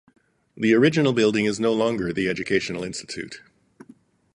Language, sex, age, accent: English, male, 50-59, United States English